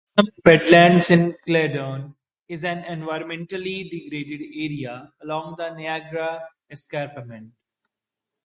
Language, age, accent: English, 30-39, India and South Asia (India, Pakistan, Sri Lanka)